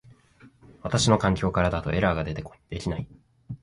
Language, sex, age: Japanese, male, 19-29